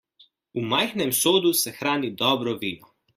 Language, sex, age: Slovenian, male, 19-29